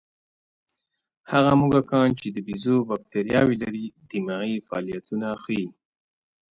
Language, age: Pashto, 30-39